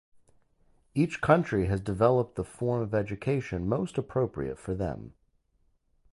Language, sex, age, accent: English, male, 40-49, United States English